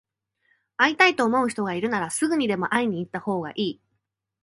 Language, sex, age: Japanese, female, 19-29